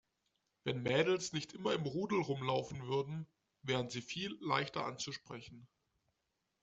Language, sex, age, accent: German, male, 19-29, Deutschland Deutsch